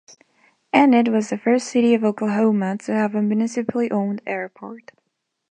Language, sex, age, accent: English, female, 19-29, United States English